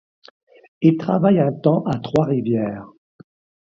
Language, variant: French, Français de métropole